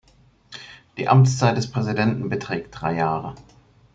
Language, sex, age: German, male, 30-39